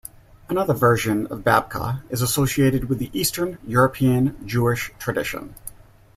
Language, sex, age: English, male, 40-49